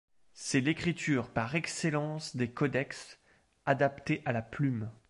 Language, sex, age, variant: French, male, 30-39, Français de métropole